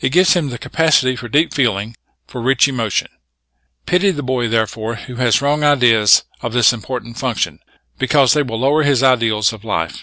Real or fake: real